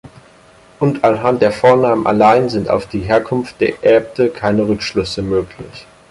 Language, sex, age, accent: German, male, under 19, Deutschland Deutsch